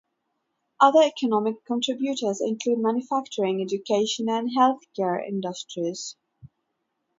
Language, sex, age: English, female, 30-39